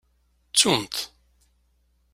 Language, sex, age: Kabyle, male, 40-49